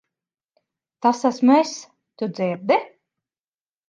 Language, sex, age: Latvian, female, 30-39